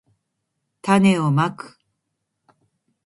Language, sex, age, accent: Japanese, female, 50-59, 標準語; 東京